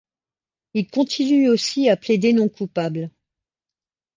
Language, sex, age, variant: French, female, 50-59, Français de métropole